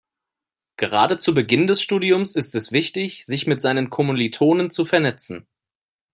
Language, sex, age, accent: German, male, 30-39, Deutschland Deutsch